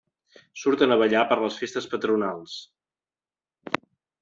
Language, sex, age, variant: Catalan, male, 40-49, Central